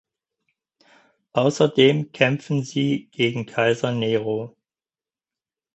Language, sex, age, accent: German, male, 50-59, Deutschland Deutsch